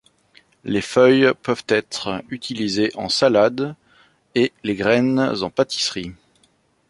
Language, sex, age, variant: French, male, 30-39, Français de métropole